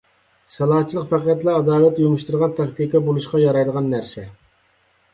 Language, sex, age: Uyghur, male, 30-39